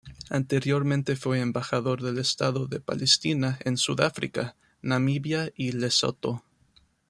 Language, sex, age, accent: Spanish, male, 19-29, México